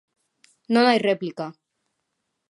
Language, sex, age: Galician, female, 19-29